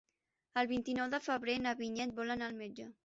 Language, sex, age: Catalan, female, under 19